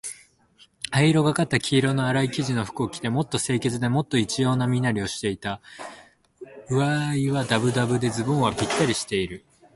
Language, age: Japanese, 19-29